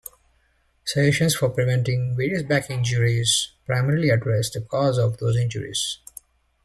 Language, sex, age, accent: English, male, 30-39, England English